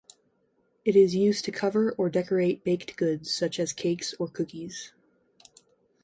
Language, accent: English, United States English